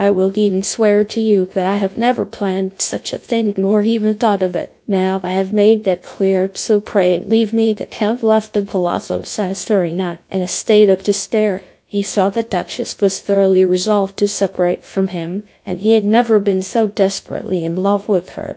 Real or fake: fake